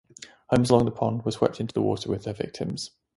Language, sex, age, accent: English, male, 19-29, England English